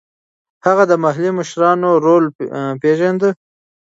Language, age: Pashto, 19-29